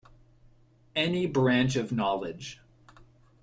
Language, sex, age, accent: English, male, 30-39, United States English